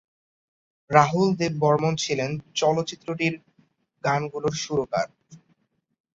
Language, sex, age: Bengali, male, under 19